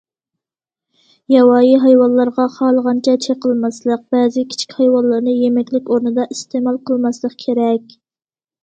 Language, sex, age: Uyghur, female, 19-29